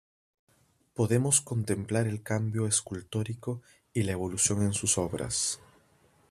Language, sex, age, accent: Spanish, male, 30-39, Andino-Pacífico: Colombia, Perú, Ecuador, oeste de Bolivia y Venezuela andina